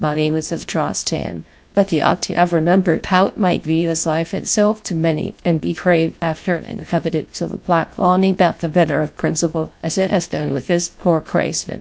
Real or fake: fake